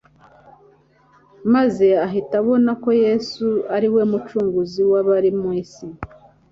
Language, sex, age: Kinyarwanda, female, 50-59